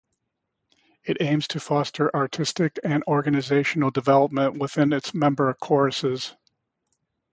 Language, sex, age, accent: English, male, 60-69, United States English